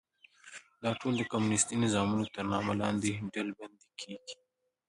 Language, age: Pashto, 19-29